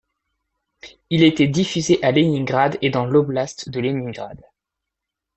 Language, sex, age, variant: French, male, 19-29, Français de métropole